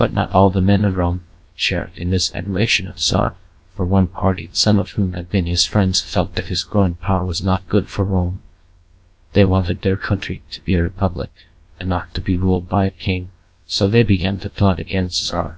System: TTS, GlowTTS